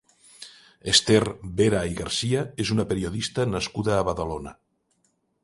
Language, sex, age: Catalan, male, 60-69